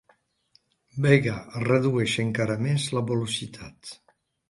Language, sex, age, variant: Catalan, male, 60-69, Septentrional